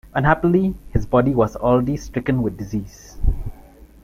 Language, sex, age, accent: English, male, 30-39, India and South Asia (India, Pakistan, Sri Lanka)